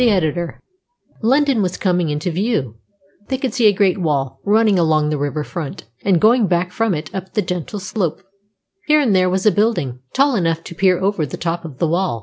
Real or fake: real